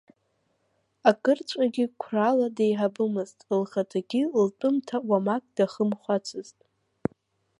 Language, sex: Abkhazian, female